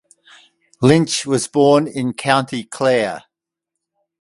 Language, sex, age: English, male, 60-69